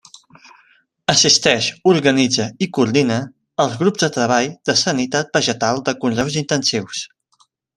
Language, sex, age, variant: Catalan, male, 19-29, Central